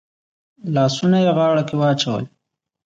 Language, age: Pashto, 19-29